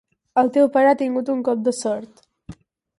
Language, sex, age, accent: Catalan, female, under 19, gironí